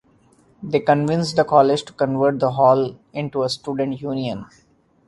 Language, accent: English, India and South Asia (India, Pakistan, Sri Lanka)